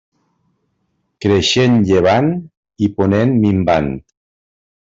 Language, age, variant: Catalan, 50-59, Central